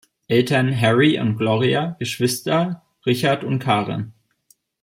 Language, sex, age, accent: German, male, 30-39, Deutschland Deutsch